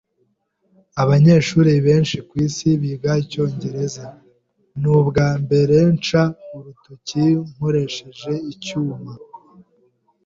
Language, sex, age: Kinyarwanda, male, 19-29